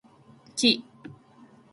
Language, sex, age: Japanese, female, 19-29